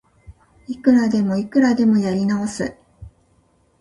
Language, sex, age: Japanese, female, 50-59